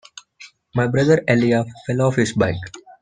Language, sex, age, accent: English, male, 19-29, India and South Asia (India, Pakistan, Sri Lanka)